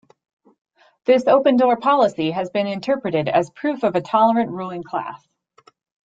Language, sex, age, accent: English, female, 30-39, United States English